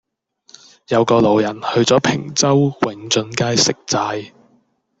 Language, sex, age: Cantonese, male, under 19